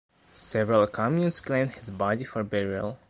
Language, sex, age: English, male, 19-29